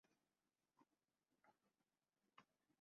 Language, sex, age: Urdu, male, 19-29